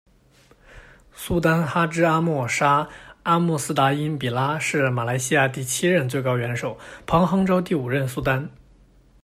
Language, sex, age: Chinese, male, 19-29